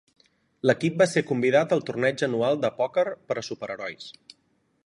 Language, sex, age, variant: Catalan, male, 19-29, Central